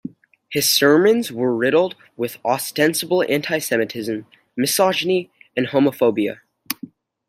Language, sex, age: English, male, 19-29